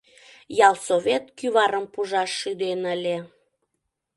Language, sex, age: Mari, female, 30-39